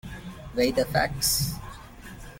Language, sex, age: English, male, under 19